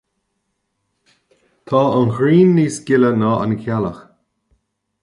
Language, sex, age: Irish, male, 30-39